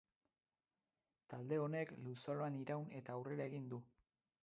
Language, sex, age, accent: Basque, male, 30-39, Mendebalekoa (Araba, Bizkaia, Gipuzkoako mendebaleko herri batzuk)